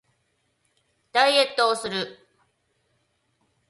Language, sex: Japanese, female